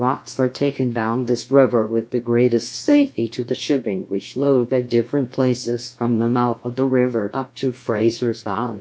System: TTS, GlowTTS